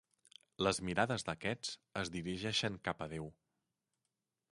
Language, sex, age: Catalan, male, 40-49